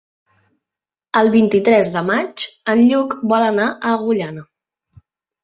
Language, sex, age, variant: Catalan, female, under 19, Central